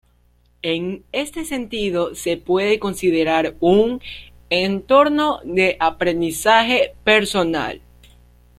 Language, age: Spanish, under 19